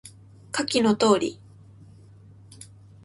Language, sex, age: Japanese, female, 19-29